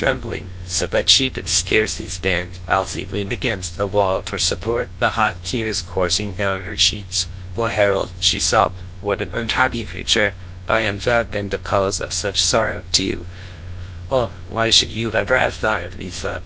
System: TTS, GlowTTS